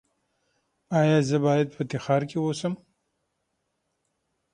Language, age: Pashto, 40-49